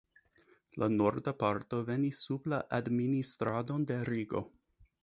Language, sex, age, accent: Esperanto, male, 19-29, Internacia